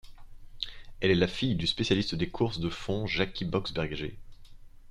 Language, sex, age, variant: French, male, 19-29, Français de métropole